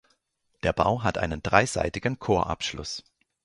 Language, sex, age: German, male, 40-49